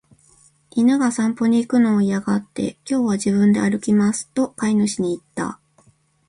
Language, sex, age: Japanese, female, 40-49